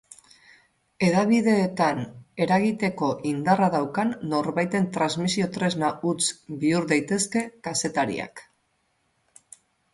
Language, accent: Basque, Mendebalekoa (Araba, Bizkaia, Gipuzkoako mendebaleko herri batzuk)